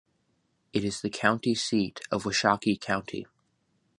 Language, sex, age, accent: English, male, under 19, United States English